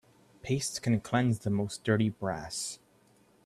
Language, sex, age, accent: English, male, under 19, United States English